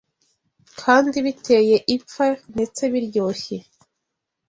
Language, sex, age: Kinyarwanda, female, 19-29